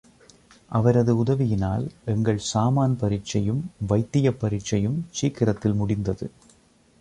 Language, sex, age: Tamil, male, 30-39